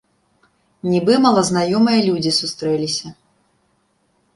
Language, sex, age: Belarusian, female, 19-29